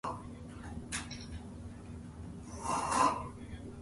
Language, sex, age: English, male, 19-29